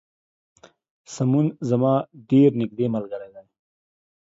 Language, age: Pashto, 19-29